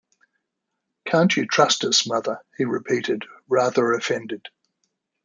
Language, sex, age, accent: English, male, 60-69, Australian English